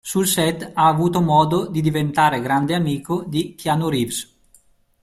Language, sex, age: Italian, male, 30-39